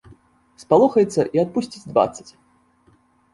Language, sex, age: Belarusian, male, 19-29